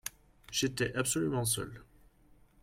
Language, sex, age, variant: French, male, 30-39, Français de métropole